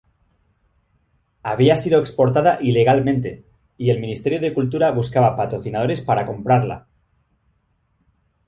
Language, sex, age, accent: Spanish, male, 30-39, España: Norte peninsular (Asturias, Castilla y León, Cantabria, País Vasco, Navarra, Aragón, La Rioja, Guadalajara, Cuenca)